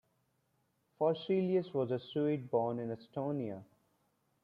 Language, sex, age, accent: English, male, 19-29, India and South Asia (India, Pakistan, Sri Lanka)